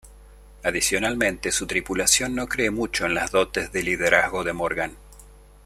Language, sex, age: Spanish, male, 50-59